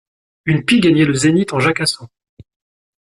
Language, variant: French, Français de métropole